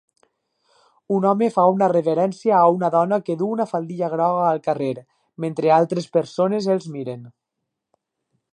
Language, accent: Catalan, valencià